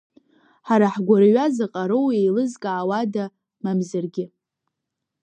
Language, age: Abkhazian, under 19